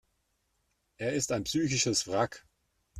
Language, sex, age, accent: German, male, 40-49, Deutschland Deutsch